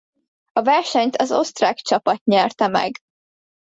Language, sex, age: Hungarian, female, under 19